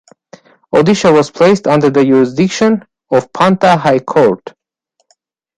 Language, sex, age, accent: English, male, 19-29, United States English